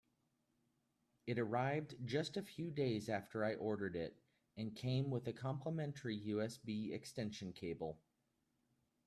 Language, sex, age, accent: English, male, 30-39, United States English